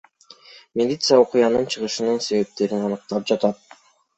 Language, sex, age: Kyrgyz, male, under 19